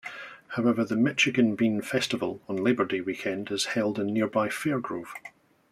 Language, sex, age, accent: English, male, 40-49, Scottish English